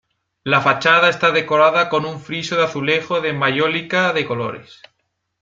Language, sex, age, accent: Spanish, male, 19-29, España: Centro-Sur peninsular (Madrid, Toledo, Castilla-La Mancha)